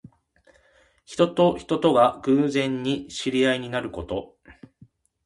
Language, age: Japanese, 50-59